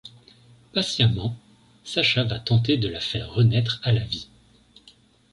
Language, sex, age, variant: French, male, 30-39, Français de métropole